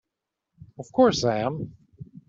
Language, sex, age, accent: English, male, 19-29, England English